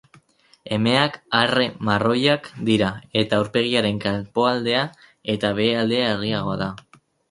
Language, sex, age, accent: Basque, male, under 19, Mendebalekoa (Araba, Bizkaia, Gipuzkoako mendebaleko herri batzuk)